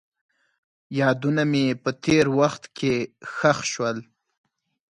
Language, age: Pashto, 19-29